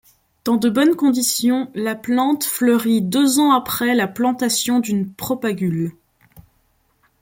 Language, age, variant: French, 19-29, Français de métropole